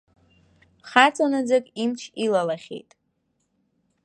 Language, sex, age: Abkhazian, female, under 19